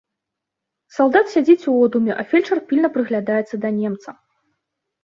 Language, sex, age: Belarusian, female, 19-29